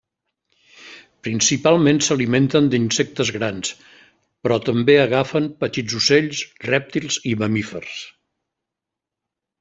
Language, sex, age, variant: Catalan, male, 70-79, Central